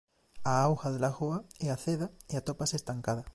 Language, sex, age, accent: Galician, male, 19-29, Central (gheada)